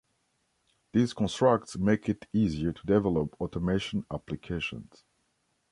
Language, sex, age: English, male, 19-29